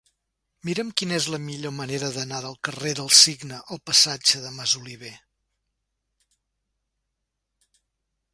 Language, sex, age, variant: Catalan, male, 60-69, Septentrional